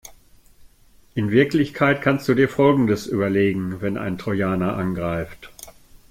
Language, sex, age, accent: German, male, 60-69, Deutschland Deutsch